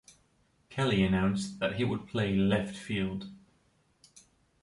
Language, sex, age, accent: English, male, 30-39, England English